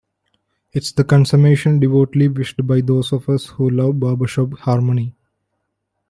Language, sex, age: English, male, 19-29